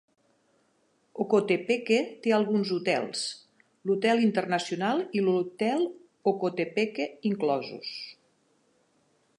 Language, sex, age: Catalan, female, 60-69